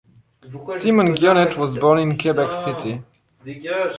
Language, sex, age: English, male, under 19